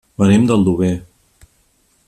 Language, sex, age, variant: Catalan, male, 40-49, Central